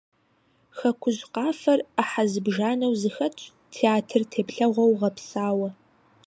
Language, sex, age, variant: Kabardian, female, 19-29, Адыгэбзэ (Къэбэрдей, Кирил, псоми зэдай)